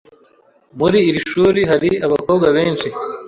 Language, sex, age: Kinyarwanda, male, 19-29